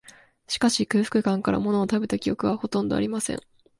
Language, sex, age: Japanese, female, 19-29